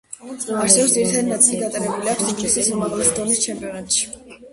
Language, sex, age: Georgian, female, under 19